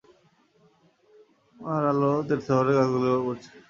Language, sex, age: Bengali, male, 19-29